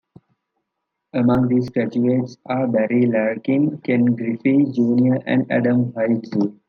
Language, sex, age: English, male, under 19